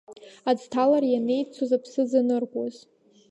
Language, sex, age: Abkhazian, female, under 19